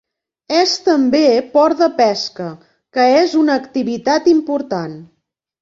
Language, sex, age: Catalan, female, 50-59